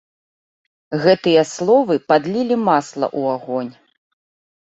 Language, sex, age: Belarusian, female, 40-49